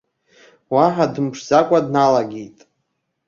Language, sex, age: Abkhazian, male, under 19